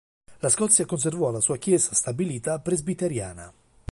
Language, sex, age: Italian, male, 50-59